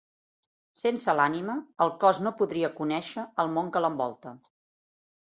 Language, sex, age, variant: Catalan, female, 40-49, Central